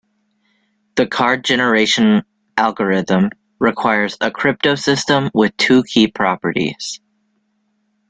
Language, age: English, 19-29